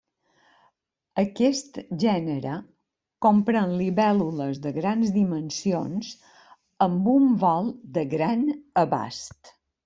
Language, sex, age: Catalan, female, 60-69